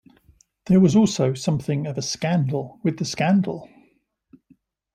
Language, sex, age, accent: English, male, 60-69, England English